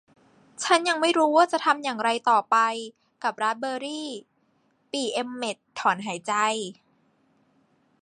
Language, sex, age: Thai, female, 19-29